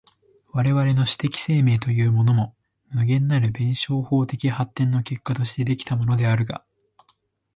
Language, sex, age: Japanese, male, 19-29